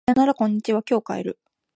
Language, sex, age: Japanese, female, 19-29